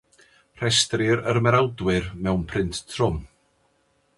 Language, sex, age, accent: Welsh, male, 40-49, Y Deyrnas Unedig Cymraeg